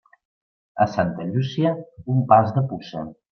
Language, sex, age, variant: Catalan, male, 30-39, Central